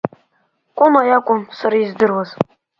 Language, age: Abkhazian, under 19